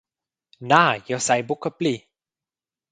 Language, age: Romansh, 30-39